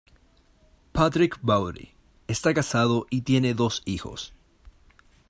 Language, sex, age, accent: Spanish, male, 19-29, Chileno: Chile, Cuyo